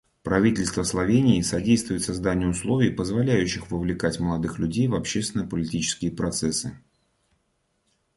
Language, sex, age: Russian, male, 30-39